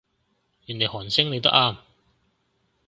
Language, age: Cantonese, 30-39